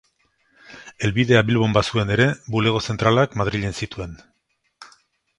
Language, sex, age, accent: Basque, male, 60-69, Erdialdekoa edo Nafarra (Gipuzkoa, Nafarroa)